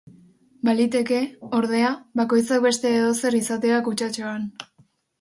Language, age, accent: Basque, under 19, Mendebalekoa (Araba, Bizkaia, Gipuzkoako mendebaleko herri batzuk)